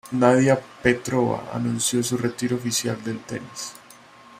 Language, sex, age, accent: Spanish, male, 30-39, Andino-Pacífico: Colombia, Perú, Ecuador, oeste de Bolivia y Venezuela andina